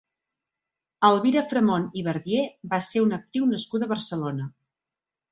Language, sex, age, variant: Catalan, female, 40-49, Central